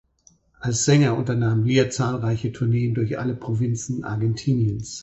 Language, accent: German, Deutschland Deutsch